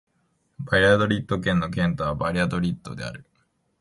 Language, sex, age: Japanese, male, 19-29